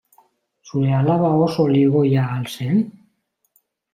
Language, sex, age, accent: Basque, male, 50-59, Mendebalekoa (Araba, Bizkaia, Gipuzkoako mendebaleko herri batzuk)